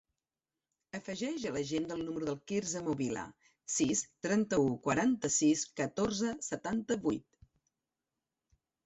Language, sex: Catalan, female